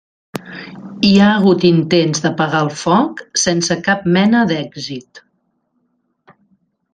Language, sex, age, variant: Catalan, female, 50-59, Central